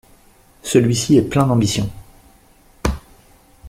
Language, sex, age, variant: French, male, 30-39, Français de métropole